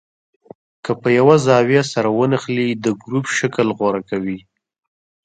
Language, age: Pashto, 19-29